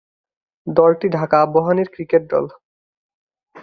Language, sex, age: Bengali, male, 19-29